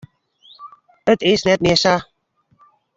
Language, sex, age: Western Frisian, female, 60-69